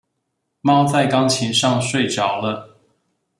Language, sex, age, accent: Chinese, male, 30-39, 出生地：彰化縣